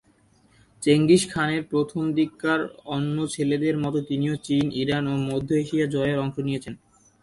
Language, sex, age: Bengali, male, 19-29